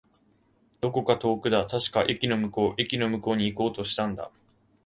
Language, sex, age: Japanese, male, 19-29